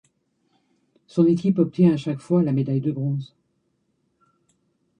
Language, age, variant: French, 60-69, Français de métropole